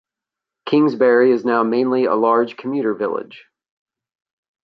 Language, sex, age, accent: English, male, 30-39, United States English